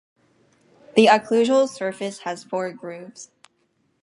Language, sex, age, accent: English, female, under 19, United States English